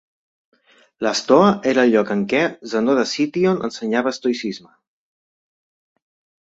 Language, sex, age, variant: Catalan, male, 30-39, Central